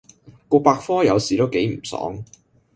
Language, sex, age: Cantonese, male, 19-29